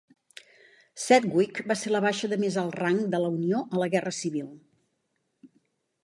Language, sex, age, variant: Catalan, female, 60-69, Central